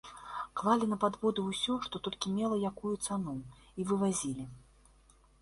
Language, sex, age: Belarusian, female, 30-39